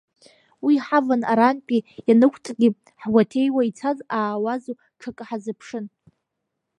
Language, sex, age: Abkhazian, female, under 19